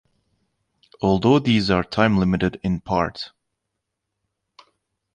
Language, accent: English, United States English